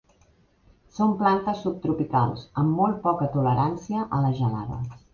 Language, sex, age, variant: Catalan, female, 50-59, Central